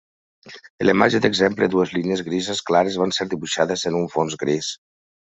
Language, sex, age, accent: Catalan, male, 50-59, valencià